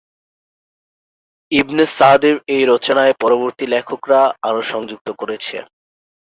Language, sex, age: Bengali, male, 19-29